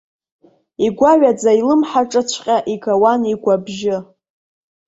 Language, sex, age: Abkhazian, female, 19-29